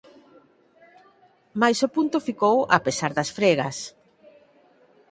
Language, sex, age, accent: Galician, female, 50-59, Normativo (estándar)